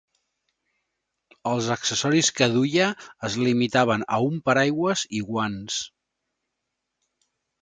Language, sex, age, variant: Catalan, male, 50-59, Central